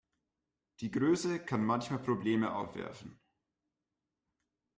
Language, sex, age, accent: German, male, 30-39, Deutschland Deutsch